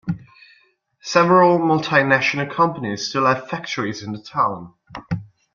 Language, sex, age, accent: English, male, 19-29, United States English